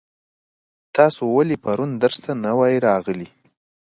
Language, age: Pashto, 19-29